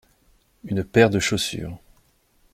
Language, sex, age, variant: French, male, 30-39, Français de métropole